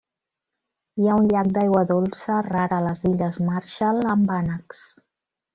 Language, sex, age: Catalan, female, 40-49